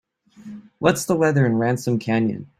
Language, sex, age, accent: English, male, 19-29, United States English